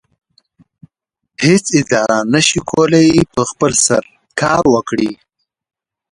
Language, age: Pashto, 30-39